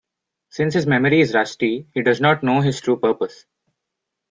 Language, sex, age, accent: English, male, 19-29, India and South Asia (India, Pakistan, Sri Lanka)